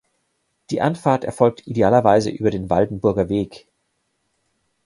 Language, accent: German, Deutschland Deutsch